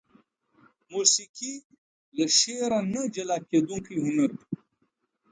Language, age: Pashto, 50-59